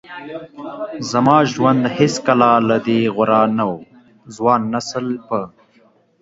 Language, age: Pashto, 19-29